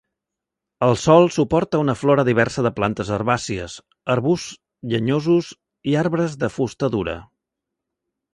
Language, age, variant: Catalan, 40-49, Central